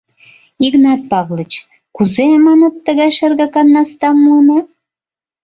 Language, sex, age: Mari, female, 30-39